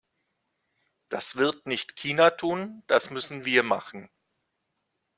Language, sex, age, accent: German, male, 40-49, Deutschland Deutsch